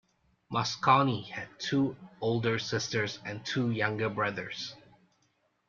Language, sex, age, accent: English, male, 40-49, Malaysian English